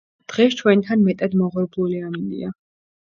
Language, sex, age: Georgian, female, 19-29